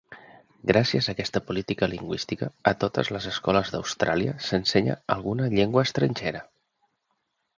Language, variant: Catalan, Central